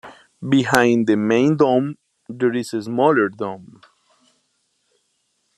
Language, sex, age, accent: English, male, 50-59, India and South Asia (India, Pakistan, Sri Lanka)